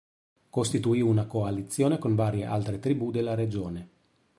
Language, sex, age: Italian, male, 40-49